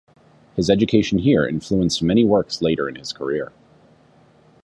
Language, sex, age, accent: English, male, 30-39, United States English